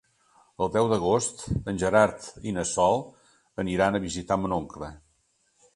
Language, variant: Catalan, Central